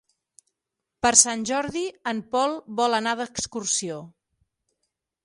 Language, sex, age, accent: Catalan, female, 19-29, nord-occidental; septentrional